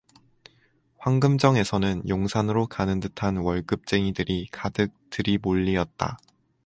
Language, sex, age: Korean, male, 19-29